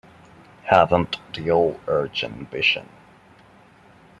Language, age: English, 19-29